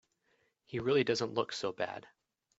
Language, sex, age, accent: English, male, 19-29, United States English